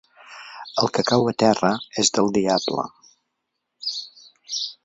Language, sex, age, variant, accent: Catalan, male, 60-69, Central, central